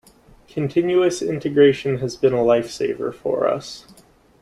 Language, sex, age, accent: English, male, 19-29, United States English